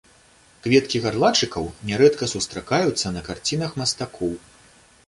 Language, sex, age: Belarusian, male, 30-39